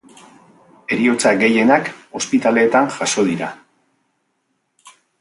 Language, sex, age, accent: Basque, male, 50-59, Mendebalekoa (Araba, Bizkaia, Gipuzkoako mendebaleko herri batzuk)